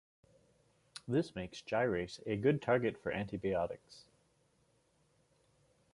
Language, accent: English, Canadian English